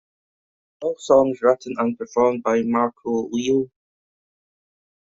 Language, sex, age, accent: English, male, 19-29, Scottish English